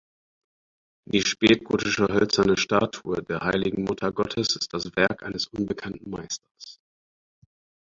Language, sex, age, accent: German, male, 30-39, Deutschland Deutsch